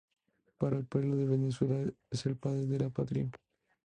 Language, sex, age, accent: Spanish, male, 19-29, México